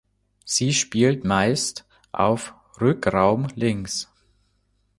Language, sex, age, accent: German, male, under 19, Deutschland Deutsch